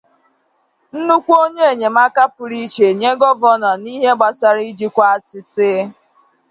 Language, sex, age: Igbo, female, 19-29